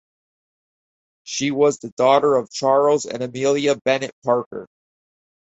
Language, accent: English, United States English